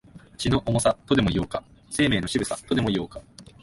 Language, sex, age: Japanese, male, 19-29